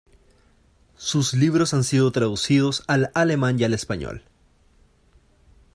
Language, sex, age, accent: Spanish, male, 19-29, Chileno: Chile, Cuyo